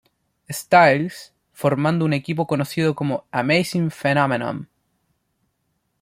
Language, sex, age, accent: Spanish, male, 19-29, Chileno: Chile, Cuyo